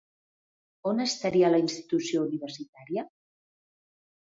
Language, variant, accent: Catalan, Central, central